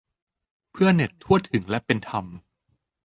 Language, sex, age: Thai, male, 40-49